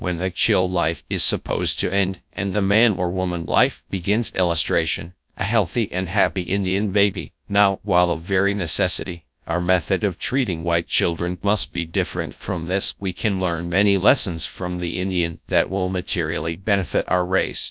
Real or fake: fake